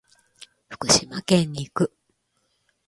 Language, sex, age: Japanese, female, 50-59